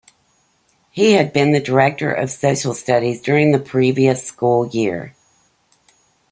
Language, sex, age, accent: English, female, 50-59, United States English